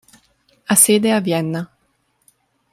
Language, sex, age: Italian, female, 19-29